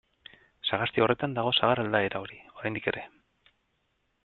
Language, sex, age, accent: Basque, male, 30-39, Mendebalekoa (Araba, Bizkaia, Gipuzkoako mendebaleko herri batzuk)